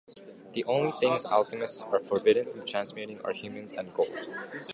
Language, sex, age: English, male, 19-29